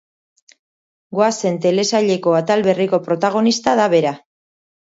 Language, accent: Basque, Mendebalekoa (Araba, Bizkaia, Gipuzkoako mendebaleko herri batzuk)